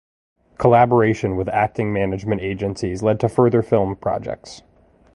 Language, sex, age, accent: English, male, 19-29, United States English